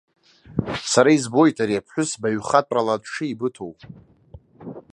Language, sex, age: Abkhazian, male, 19-29